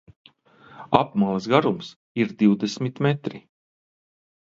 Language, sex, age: Latvian, male, 60-69